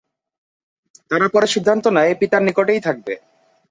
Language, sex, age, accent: Bengali, male, 19-29, Native